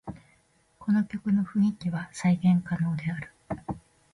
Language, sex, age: Japanese, female, 50-59